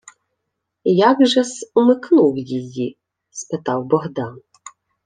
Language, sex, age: Ukrainian, female, 30-39